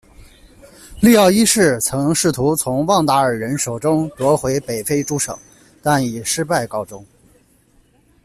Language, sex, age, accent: Chinese, male, 30-39, 出生地：江苏省